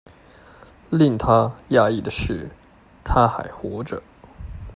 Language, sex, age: Chinese, male, 19-29